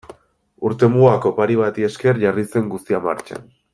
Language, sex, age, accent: Basque, male, 19-29, Erdialdekoa edo Nafarra (Gipuzkoa, Nafarroa)